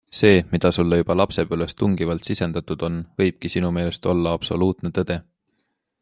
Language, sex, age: Estonian, male, 19-29